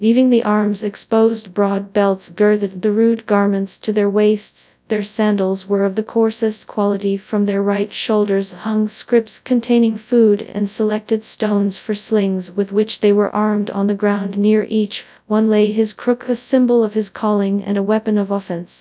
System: TTS, FastPitch